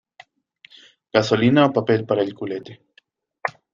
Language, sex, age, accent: Spanish, male, 19-29, Andino-Pacífico: Colombia, Perú, Ecuador, oeste de Bolivia y Venezuela andina